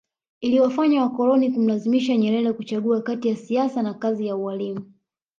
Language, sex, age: Swahili, male, 19-29